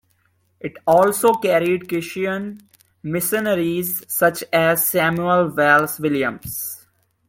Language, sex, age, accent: English, male, 19-29, India and South Asia (India, Pakistan, Sri Lanka)